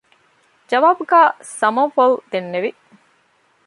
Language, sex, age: Divehi, female, 40-49